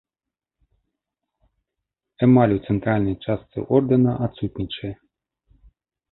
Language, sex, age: Belarusian, male, 30-39